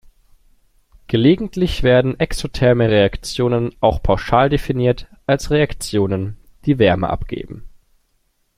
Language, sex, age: German, male, 19-29